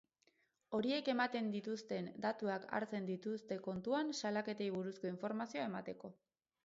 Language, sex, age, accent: Basque, female, 19-29, Mendebalekoa (Araba, Bizkaia, Gipuzkoako mendebaleko herri batzuk)